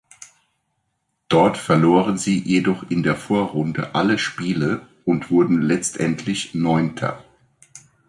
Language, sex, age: German, male, 50-59